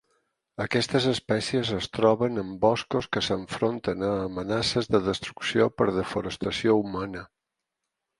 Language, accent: Catalan, mallorquí